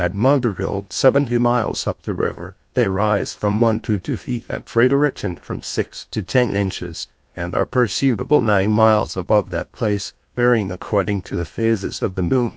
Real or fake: fake